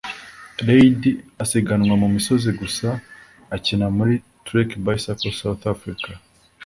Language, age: Kinyarwanda, 19-29